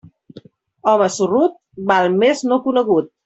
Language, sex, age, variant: Catalan, female, 40-49, Central